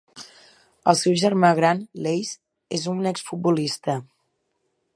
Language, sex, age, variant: Catalan, female, 19-29, Central